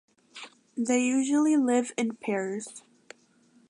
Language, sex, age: English, female, under 19